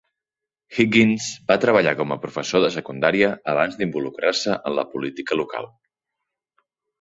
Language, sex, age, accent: Catalan, male, 30-39, central; nord-occidental; septentrional